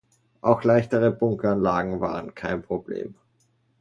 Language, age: German, 30-39